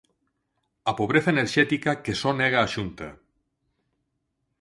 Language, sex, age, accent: Galician, male, 40-49, Normativo (estándar); Neofalante